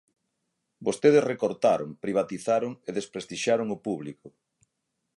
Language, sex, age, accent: Galician, male, 40-49, Normativo (estándar)